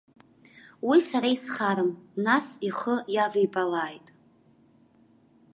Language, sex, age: Abkhazian, female, under 19